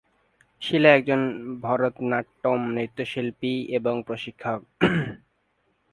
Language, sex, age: Bengali, male, 19-29